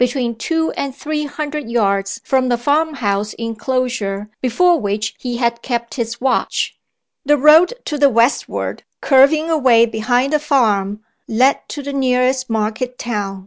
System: none